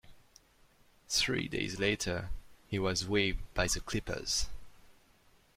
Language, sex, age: English, male, 19-29